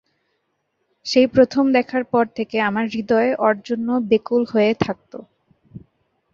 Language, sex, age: Bengali, female, 19-29